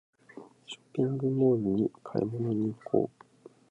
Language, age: Japanese, under 19